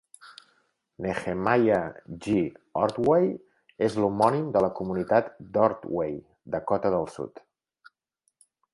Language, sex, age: Catalan, male, 40-49